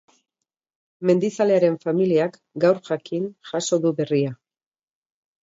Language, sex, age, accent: Basque, female, 40-49, Erdialdekoa edo Nafarra (Gipuzkoa, Nafarroa)